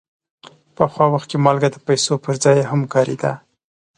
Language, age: Pashto, 30-39